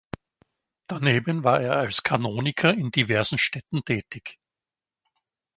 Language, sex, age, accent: German, male, 50-59, Österreichisches Deutsch